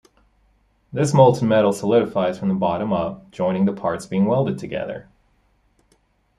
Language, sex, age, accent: English, male, 30-39, United States English